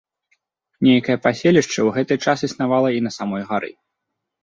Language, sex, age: Belarusian, male, 30-39